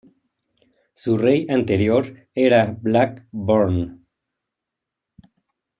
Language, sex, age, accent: Spanish, male, 30-39, México